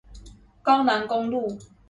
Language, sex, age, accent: Chinese, female, 19-29, 出生地：臺中市